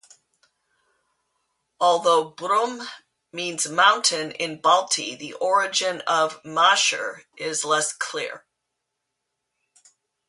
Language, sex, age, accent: English, female, 50-59, United States English